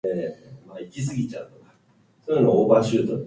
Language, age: Japanese, 19-29